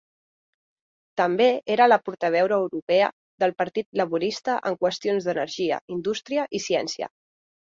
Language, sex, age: Catalan, female, 30-39